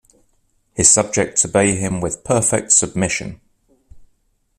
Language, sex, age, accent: English, male, 30-39, England English